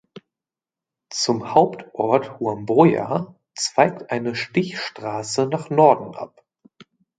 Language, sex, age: German, male, 30-39